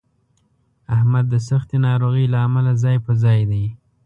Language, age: Pashto, 19-29